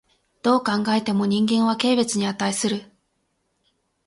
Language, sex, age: Japanese, female, 19-29